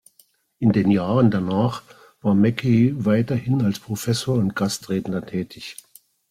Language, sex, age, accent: German, male, 60-69, Deutschland Deutsch